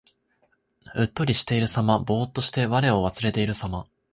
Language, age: Japanese, 19-29